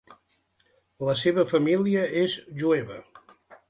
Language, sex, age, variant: Catalan, male, 60-69, Central